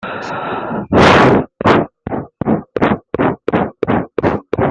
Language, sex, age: French, male, 19-29